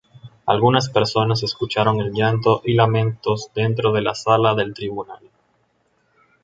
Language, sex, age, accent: Spanish, male, 19-29, Caribe: Cuba, Venezuela, Puerto Rico, República Dominicana, Panamá, Colombia caribeña, México caribeño, Costa del golfo de México